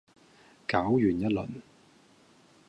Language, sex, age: Cantonese, male, 40-49